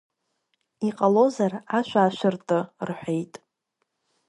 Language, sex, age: Abkhazian, female, under 19